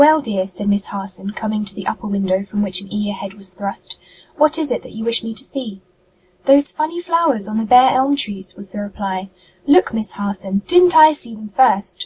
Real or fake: real